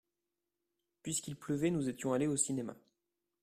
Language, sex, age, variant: French, male, 30-39, Français de métropole